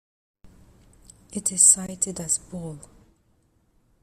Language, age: English, 19-29